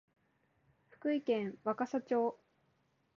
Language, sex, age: Japanese, female, 19-29